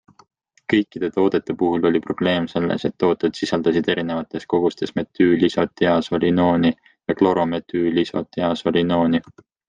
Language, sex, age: Estonian, male, 19-29